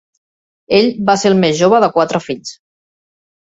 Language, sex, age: Catalan, female, 40-49